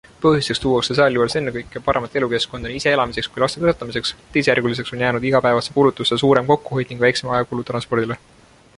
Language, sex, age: Estonian, male, 19-29